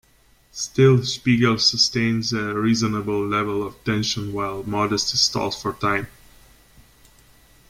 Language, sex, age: English, male, 30-39